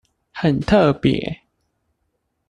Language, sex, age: Chinese, male, under 19